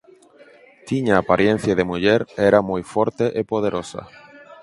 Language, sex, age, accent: Galician, male, 19-29, Central (gheada)